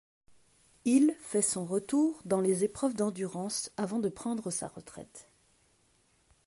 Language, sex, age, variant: French, female, 30-39, Français de métropole